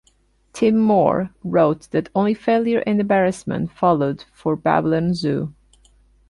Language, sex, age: English, female, 30-39